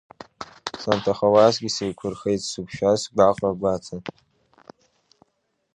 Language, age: Abkhazian, under 19